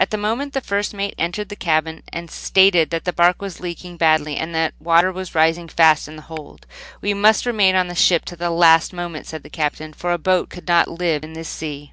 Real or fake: real